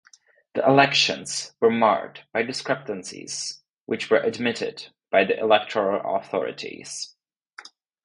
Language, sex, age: English, male, under 19